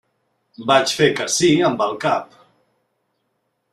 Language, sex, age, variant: Catalan, male, 40-49, Central